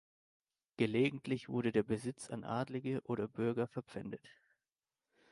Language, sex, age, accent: German, male, 19-29, Deutschland Deutsch